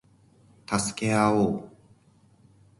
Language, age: Japanese, 30-39